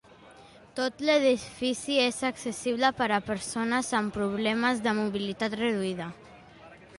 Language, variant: Catalan, Septentrional